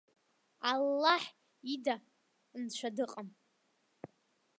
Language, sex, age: Abkhazian, female, under 19